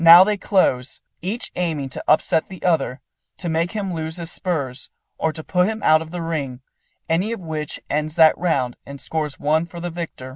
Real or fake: real